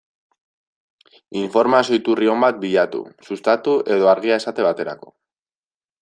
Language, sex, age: Basque, male, 19-29